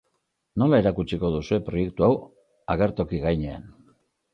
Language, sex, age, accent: Basque, male, 50-59, Mendebalekoa (Araba, Bizkaia, Gipuzkoako mendebaleko herri batzuk)